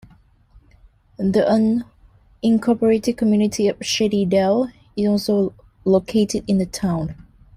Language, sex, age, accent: English, female, 19-29, United States English